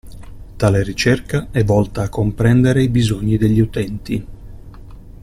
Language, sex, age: Italian, male, 50-59